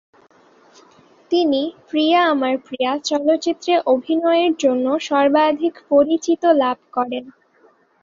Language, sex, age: Bengali, female, under 19